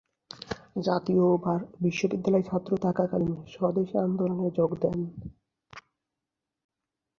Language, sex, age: Bengali, male, 19-29